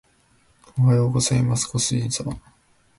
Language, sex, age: Japanese, male, 19-29